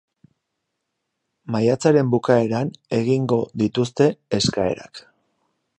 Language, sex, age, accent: Basque, male, 40-49, Mendebalekoa (Araba, Bizkaia, Gipuzkoako mendebaleko herri batzuk)